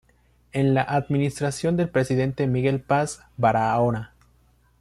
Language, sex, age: Spanish, male, 19-29